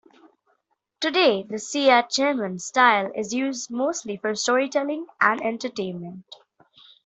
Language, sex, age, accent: English, female, under 19, India and South Asia (India, Pakistan, Sri Lanka)